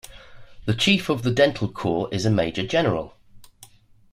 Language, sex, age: English, male, 50-59